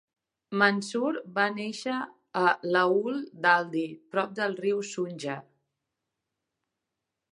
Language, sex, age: Catalan, female, 30-39